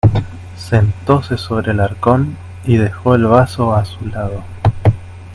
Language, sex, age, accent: Spanish, male, 19-29, Rioplatense: Argentina, Uruguay, este de Bolivia, Paraguay